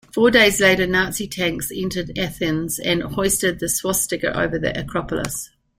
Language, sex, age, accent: English, female, 60-69, New Zealand English